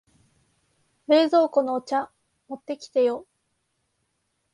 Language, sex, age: Japanese, female, 19-29